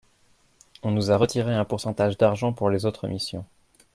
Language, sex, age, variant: French, male, 19-29, Français de métropole